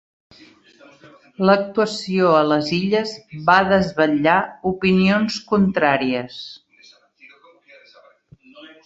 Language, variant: Catalan, Central